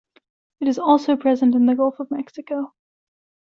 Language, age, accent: English, 19-29, United States English